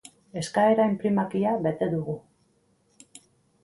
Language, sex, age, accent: Basque, female, 50-59, Erdialdekoa edo Nafarra (Gipuzkoa, Nafarroa)